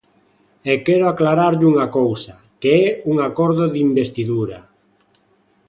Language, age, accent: Galician, 40-49, Normativo (estándar)